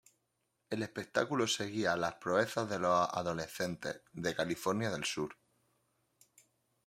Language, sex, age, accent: Spanish, male, 30-39, España: Sur peninsular (Andalucia, Extremadura, Murcia)